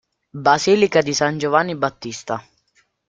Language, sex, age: Italian, male, under 19